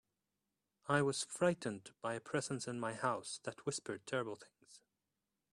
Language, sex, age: English, male, 30-39